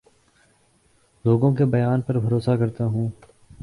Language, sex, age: Urdu, male, 19-29